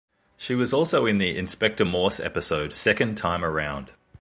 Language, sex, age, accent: English, male, 30-39, Australian English